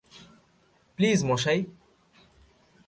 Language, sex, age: Bengali, male, 19-29